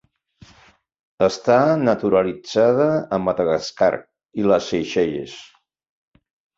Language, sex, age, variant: Catalan, male, 60-69, Central